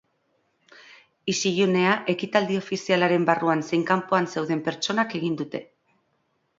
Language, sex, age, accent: Basque, female, 40-49, Erdialdekoa edo Nafarra (Gipuzkoa, Nafarroa)